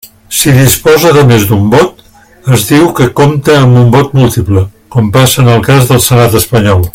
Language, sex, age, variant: Catalan, male, 70-79, Central